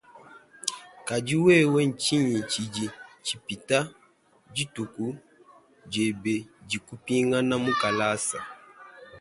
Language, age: Luba-Lulua, 19-29